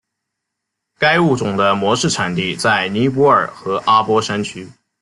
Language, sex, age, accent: Chinese, male, 19-29, 出生地：浙江省